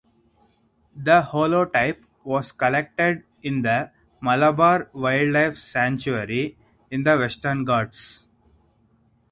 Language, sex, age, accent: English, male, 19-29, India and South Asia (India, Pakistan, Sri Lanka)